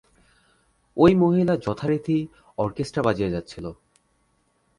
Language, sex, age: Bengali, male, 19-29